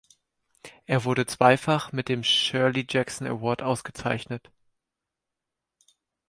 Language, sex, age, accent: German, male, 19-29, Deutschland Deutsch